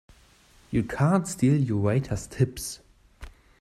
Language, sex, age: English, male, under 19